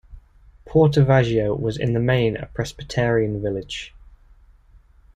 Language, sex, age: English, male, 30-39